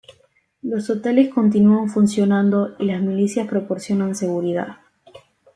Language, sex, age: Spanish, female, 19-29